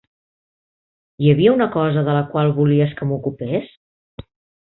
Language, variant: Catalan, Central